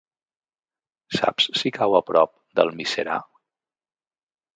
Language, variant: Catalan, Central